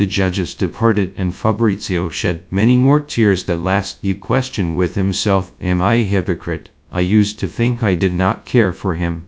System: TTS, GradTTS